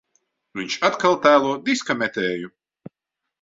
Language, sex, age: Latvian, male, 30-39